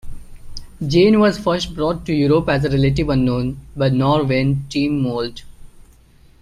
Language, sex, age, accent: English, male, 19-29, India and South Asia (India, Pakistan, Sri Lanka)